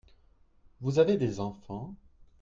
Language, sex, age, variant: French, male, 30-39, Français de métropole